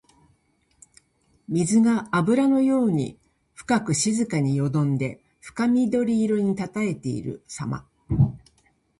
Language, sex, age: Japanese, female, 60-69